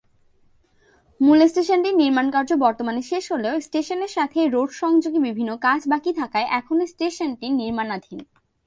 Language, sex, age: Bengali, female, 19-29